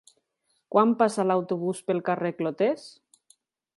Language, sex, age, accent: Catalan, female, 30-39, valencià